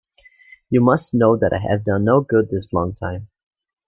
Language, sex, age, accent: English, male, under 19, United States English